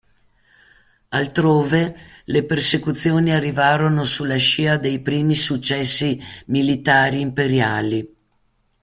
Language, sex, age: Italian, female, 60-69